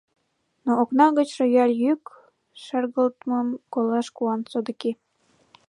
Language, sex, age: Mari, female, 19-29